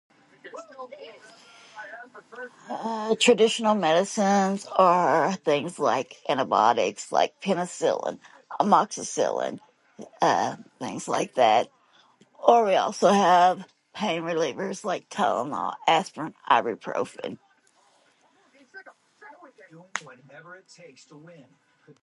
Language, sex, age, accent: English, female, 40-49, United States English